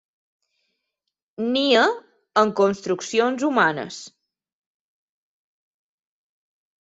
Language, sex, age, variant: Catalan, female, 30-39, Balear